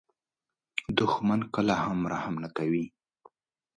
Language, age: Pashto, 50-59